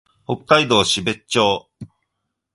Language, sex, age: Japanese, male, 40-49